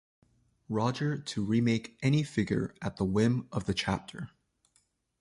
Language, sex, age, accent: English, male, 30-39, Canadian English